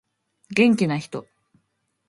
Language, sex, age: Japanese, female, 19-29